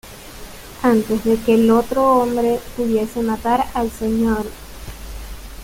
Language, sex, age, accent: Spanish, female, 30-39, Caribe: Cuba, Venezuela, Puerto Rico, República Dominicana, Panamá, Colombia caribeña, México caribeño, Costa del golfo de México